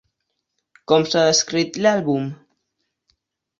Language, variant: Catalan, Central